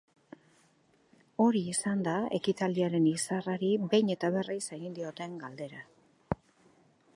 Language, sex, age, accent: Basque, female, 60-69, Mendebalekoa (Araba, Bizkaia, Gipuzkoako mendebaleko herri batzuk)